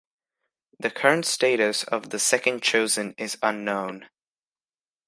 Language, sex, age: English, male, under 19